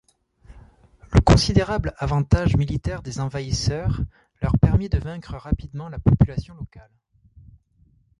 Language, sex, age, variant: French, male, 30-39, Français de métropole